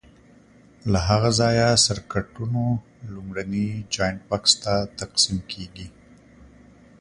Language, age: Pashto, 30-39